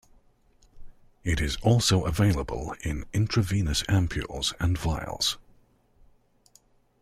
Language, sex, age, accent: English, male, 30-39, England English